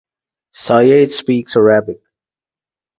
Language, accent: English, England English